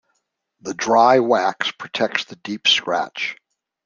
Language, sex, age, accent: English, male, 70-79, United States English